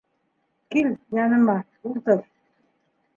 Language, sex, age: Bashkir, female, 60-69